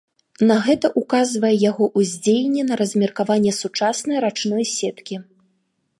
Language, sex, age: Belarusian, female, 30-39